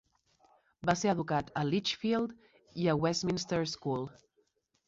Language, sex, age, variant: Catalan, female, 19-29, Central